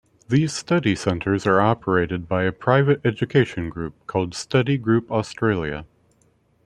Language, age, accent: English, 40-49, United States English